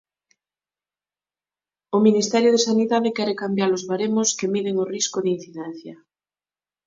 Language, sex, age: Galician, female, 30-39